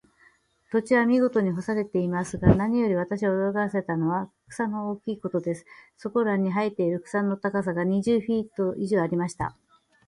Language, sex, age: Japanese, female, 19-29